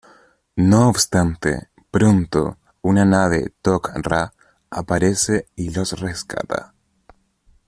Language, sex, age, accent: Spanish, male, 19-29, Chileno: Chile, Cuyo